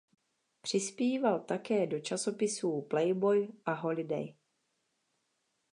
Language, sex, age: Czech, female, 19-29